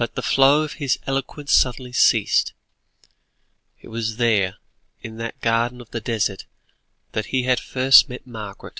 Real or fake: real